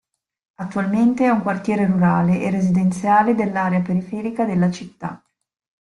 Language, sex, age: Italian, female, 40-49